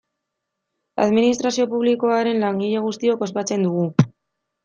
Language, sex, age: Basque, female, 19-29